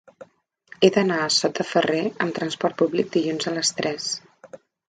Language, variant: Catalan, Central